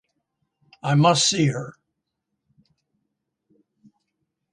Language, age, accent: English, 60-69, United States English